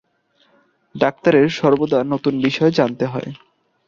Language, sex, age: Bengali, male, 19-29